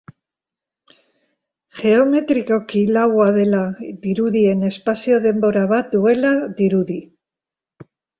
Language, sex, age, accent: Basque, female, 70-79, Mendebalekoa (Araba, Bizkaia, Gipuzkoako mendebaleko herri batzuk)